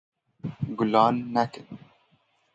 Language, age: Kurdish, 19-29